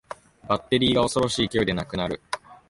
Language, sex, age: Japanese, male, 19-29